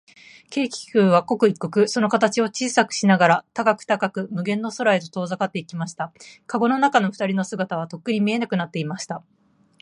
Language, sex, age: Japanese, female, 30-39